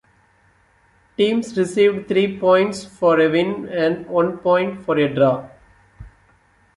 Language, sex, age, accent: English, male, 30-39, India and South Asia (India, Pakistan, Sri Lanka)